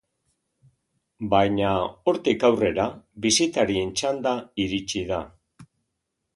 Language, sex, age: Basque, male, 60-69